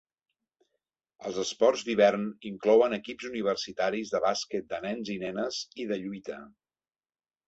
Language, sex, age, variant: Catalan, male, 40-49, Central